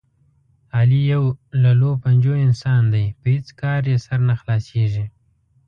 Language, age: Pashto, 19-29